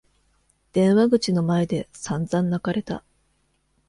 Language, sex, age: Japanese, female, 40-49